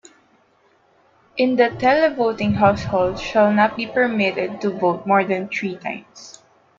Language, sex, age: English, female, under 19